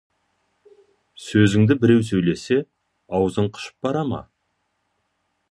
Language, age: Kazakh, 40-49